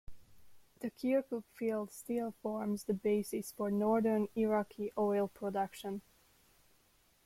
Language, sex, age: English, female, 19-29